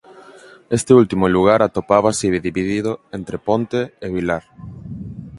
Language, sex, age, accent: Galician, male, 19-29, Central (gheada)